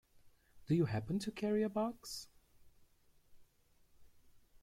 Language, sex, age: English, male, 30-39